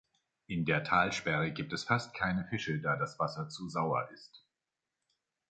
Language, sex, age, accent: German, male, 50-59, Deutschland Deutsch